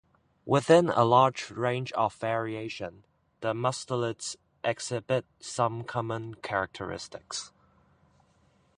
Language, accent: English, Hong Kong English